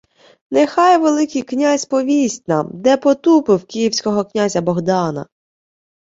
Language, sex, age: Ukrainian, female, 19-29